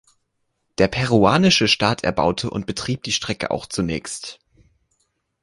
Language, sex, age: German, male, 19-29